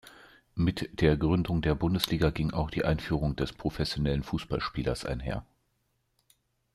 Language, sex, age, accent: German, male, 30-39, Deutschland Deutsch